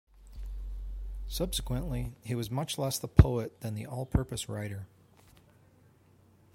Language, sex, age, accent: English, male, 30-39, United States English